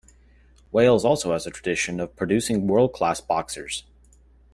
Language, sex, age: English, male, 19-29